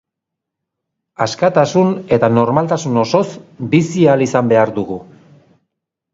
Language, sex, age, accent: Basque, male, 60-69, Erdialdekoa edo Nafarra (Gipuzkoa, Nafarroa)